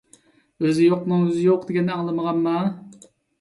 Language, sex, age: Uyghur, male, 30-39